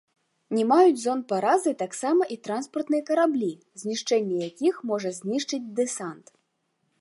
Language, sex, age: Belarusian, female, 30-39